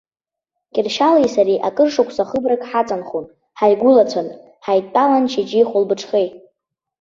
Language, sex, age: Abkhazian, female, under 19